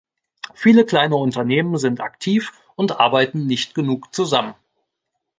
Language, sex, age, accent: German, male, 40-49, Deutschland Deutsch